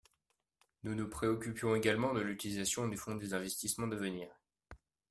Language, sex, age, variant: French, male, 19-29, Français de métropole